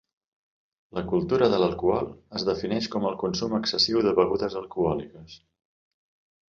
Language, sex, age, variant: Catalan, male, 40-49, Central